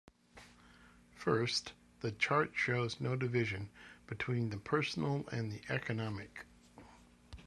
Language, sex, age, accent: English, male, 60-69, United States English